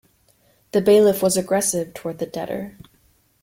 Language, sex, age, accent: English, female, 30-39, United States English